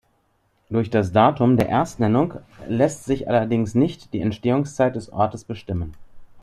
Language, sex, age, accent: German, male, 30-39, Deutschland Deutsch